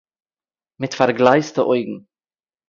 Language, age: Yiddish, 30-39